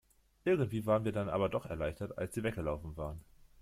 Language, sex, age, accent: German, male, 19-29, Deutschland Deutsch